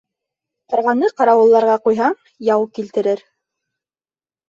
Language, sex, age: Bashkir, female, 19-29